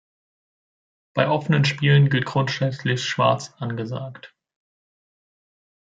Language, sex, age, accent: German, male, 19-29, Deutschland Deutsch